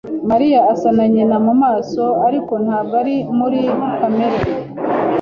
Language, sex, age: Kinyarwanda, female, 30-39